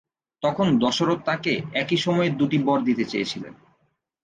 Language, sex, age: Bengali, male, 19-29